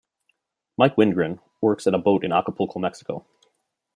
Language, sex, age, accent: English, male, 30-39, Canadian English